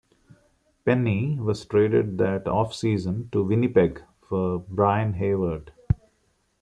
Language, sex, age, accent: English, male, 19-29, India and South Asia (India, Pakistan, Sri Lanka)